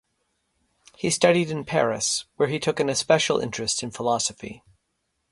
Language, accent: English, United States English